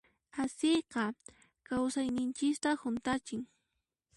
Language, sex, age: Puno Quechua, female, 19-29